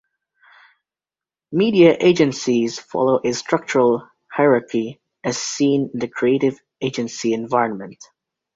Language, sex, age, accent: English, male, under 19, England English